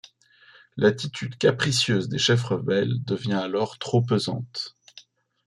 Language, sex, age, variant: French, male, 30-39, Français de métropole